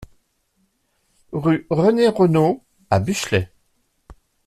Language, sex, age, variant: French, male, 50-59, Français de métropole